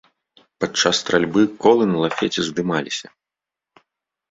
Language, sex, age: Belarusian, male, 30-39